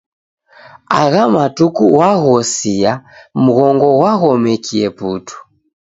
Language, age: Taita, 19-29